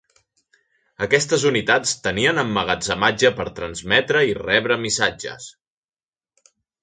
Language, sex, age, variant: Catalan, male, 30-39, Central